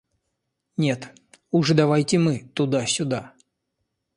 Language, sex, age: Russian, male, 30-39